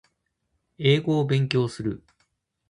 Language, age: Japanese, 40-49